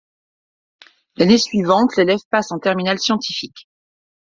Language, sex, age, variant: French, female, 40-49, Français de métropole